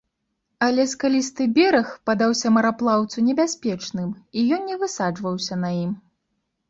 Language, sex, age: Belarusian, female, 19-29